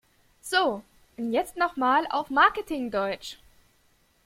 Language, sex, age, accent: German, female, 19-29, Deutschland Deutsch